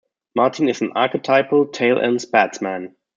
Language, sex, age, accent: English, male, 30-39, England English